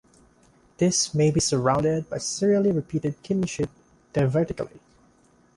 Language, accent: English, Filipino